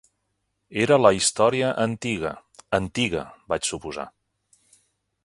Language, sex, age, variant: Catalan, male, 50-59, Central